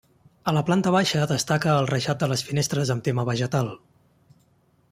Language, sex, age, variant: Catalan, male, 30-39, Central